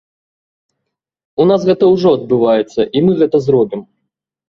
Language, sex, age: Belarusian, male, 30-39